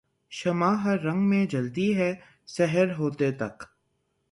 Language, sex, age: Urdu, male, 19-29